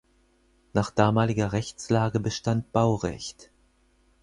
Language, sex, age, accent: German, male, 40-49, Deutschland Deutsch